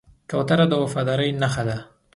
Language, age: Pashto, 19-29